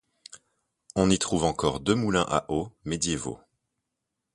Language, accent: French, Français de Belgique